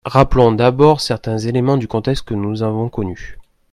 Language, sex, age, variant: French, male, 19-29, Français de métropole